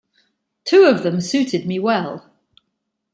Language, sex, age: English, female, 50-59